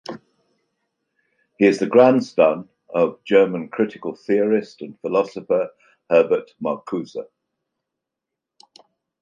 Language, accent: English, England English